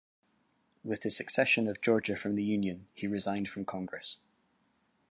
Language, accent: English, Scottish English